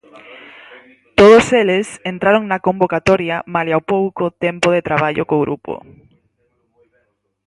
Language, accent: Galician, Normativo (estándar)